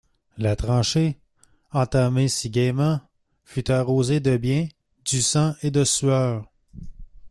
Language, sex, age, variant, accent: French, male, 19-29, Français d'Amérique du Nord, Français du Canada